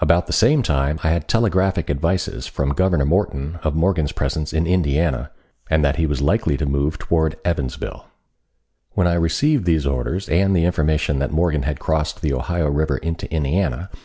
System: none